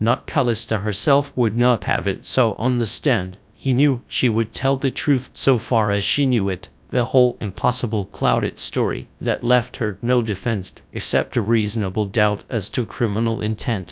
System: TTS, GradTTS